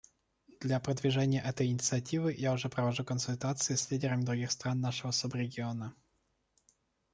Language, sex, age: Russian, male, 30-39